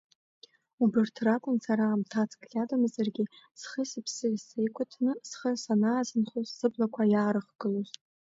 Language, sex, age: Abkhazian, female, under 19